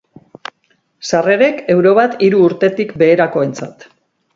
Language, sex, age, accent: Basque, female, 50-59, Mendebalekoa (Araba, Bizkaia, Gipuzkoako mendebaleko herri batzuk)